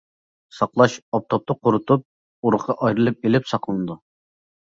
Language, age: Uyghur, 19-29